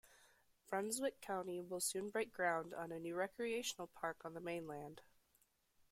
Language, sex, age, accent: English, female, under 19, United States English